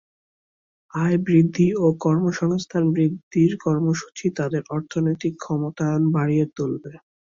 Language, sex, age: Bengali, male, under 19